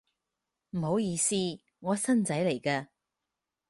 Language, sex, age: Cantonese, female, 30-39